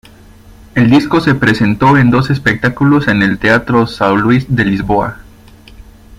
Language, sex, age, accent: Spanish, male, 19-29, México